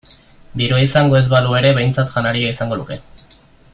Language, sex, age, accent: Basque, male, 19-29, Mendebalekoa (Araba, Bizkaia, Gipuzkoako mendebaleko herri batzuk)